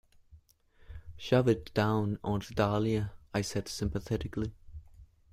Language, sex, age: English, male, 19-29